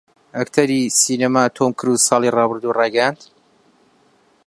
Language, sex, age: Central Kurdish, male, 19-29